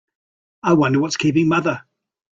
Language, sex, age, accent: English, male, 60-69, New Zealand English